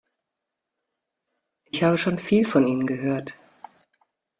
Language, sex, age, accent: German, female, 50-59, Deutschland Deutsch